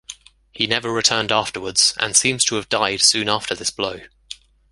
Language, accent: English, England English